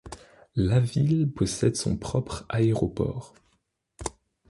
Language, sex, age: French, male, 19-29